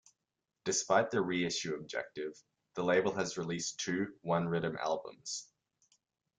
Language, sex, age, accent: English, male, under 19, Australian English